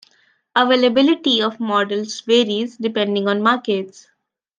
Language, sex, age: English, female, 19-29